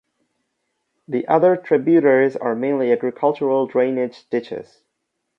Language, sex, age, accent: English, male, under 19, United States English